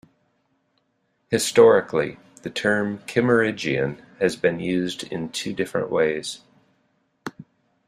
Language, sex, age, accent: English, male, 50-59, United States English